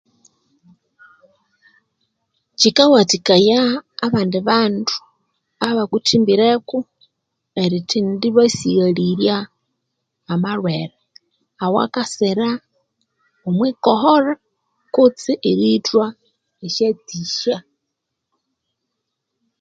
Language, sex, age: Konzo, female, 40-49